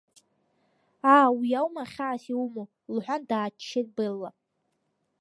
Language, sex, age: Abkhazian, female, under 19